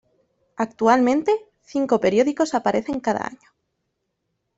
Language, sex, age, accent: Spanish, female, 19-29, España: Norte peninsular (Asturias, Castilla y León, Cantabria, País Vasco, Navarra, Aragón, La Rioja, Guadalajara, Cuenca)